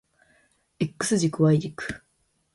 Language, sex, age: Japanese, female, 19-29